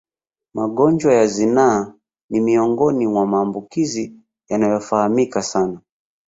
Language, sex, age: Swahili, male, 30-39